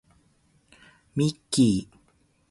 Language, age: Japanese, 50-59